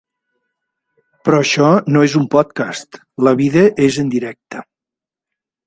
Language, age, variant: Catalan, 60-69, Central